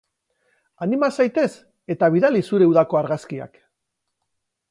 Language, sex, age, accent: Basque, male, 40-49, Mendebalekoa (Araba, Bizkaia, Gipuzkoako mendebaleko herri batzuk)